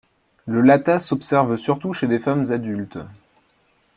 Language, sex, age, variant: French, male, 19-29, Français de métropole